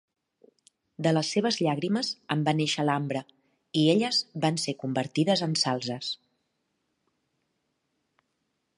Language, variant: Catalan, Central